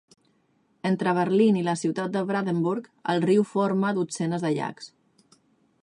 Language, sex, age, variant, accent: Catalan, female, 30-39, Central, central